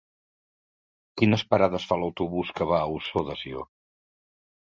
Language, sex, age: Catalan, male, 50-59